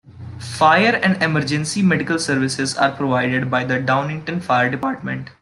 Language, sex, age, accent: English, male, 19-29, India and South Asia (India, Pakistan, Sri Lanka)